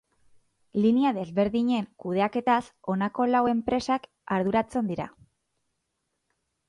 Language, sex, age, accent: Basque, female, 30-39, Mendebalekoa (Araba, Bizkaia, Gipuzkoako mendebaleko herri batzuk)